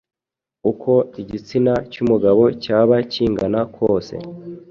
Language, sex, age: Kinyarwanda, male, 40-49